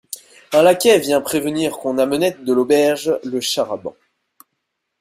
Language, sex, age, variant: French, male, 19-29, Français de métropole